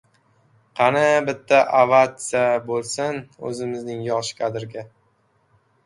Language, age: Uzbek, 19-29